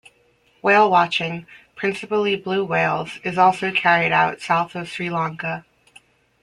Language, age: English, 30-39